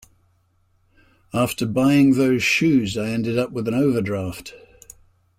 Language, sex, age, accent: English, male, 70-79, England English